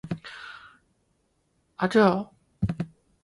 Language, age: Chinese, 19-29